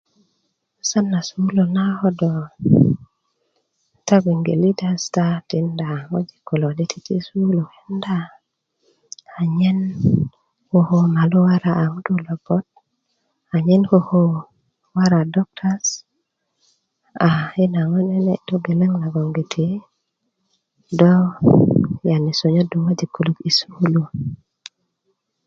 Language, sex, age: Kuku, female, 19-29